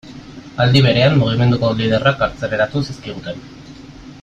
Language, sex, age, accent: Basque, male, 19-29, Mendebalekoa (Araba, Bizkaia, Gipuzkoako mendebaleko herri batzuk)